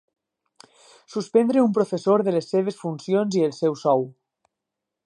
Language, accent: Catalan, valencià